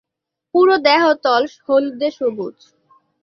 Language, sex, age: Bengali, female, 19-29